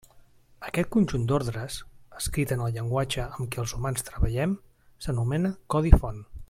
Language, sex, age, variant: Catalan, male, 40-49, Central